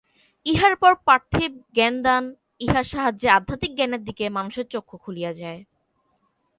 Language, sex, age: Bengali, female, 19-29